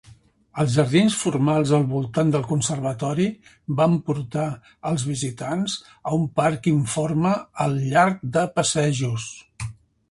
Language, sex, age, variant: Catalan, male, 60-69, Central